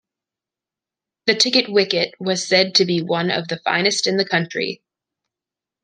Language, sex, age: English, female, under 19